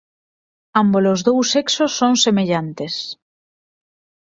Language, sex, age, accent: Galician, female, 19-29, Normativo (estándar)